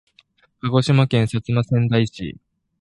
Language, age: Japanese, 19-29